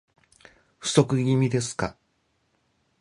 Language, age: Japanese, 50-59